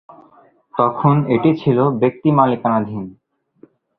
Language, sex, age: Bengali, male, 19-29